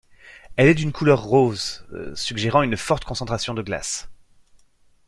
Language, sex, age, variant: French, male, 30-39, Français de métropole